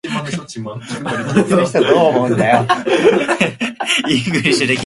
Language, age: English, 19-29